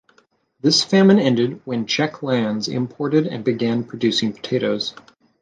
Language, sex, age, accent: English, male, 30-39, United States English